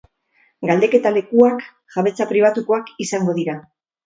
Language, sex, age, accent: Basque, female, 40-49, Mendebalekoa (Araba, Bizkaia, Gipuzkoako mendebaleko herri batzuk)